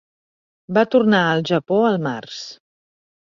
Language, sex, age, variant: Catalan, female, 40-49, Central